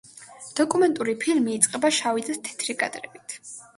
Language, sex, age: Georgian, female, under 19